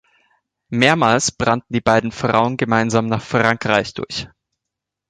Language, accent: German, Deutschland Deutsch